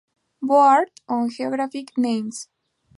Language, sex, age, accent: Spanish, female, 19-29, México